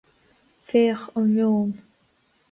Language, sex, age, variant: Irish, female, 19-29, Gaeilge Chonnacht